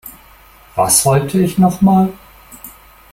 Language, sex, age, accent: German, male, 19-29, Deutschland Deutsch